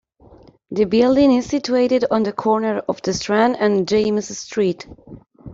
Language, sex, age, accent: English, female, 30-39, United States English